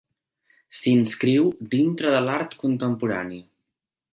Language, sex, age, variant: Catalan, male, 19-29, Central